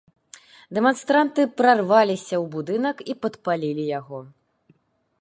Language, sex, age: Belarusian, female, 30-39